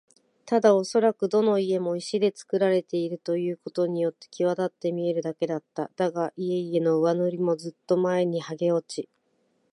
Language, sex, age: Japanese, female, 40-49